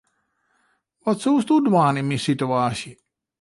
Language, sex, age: Western Frisian, male, 40-49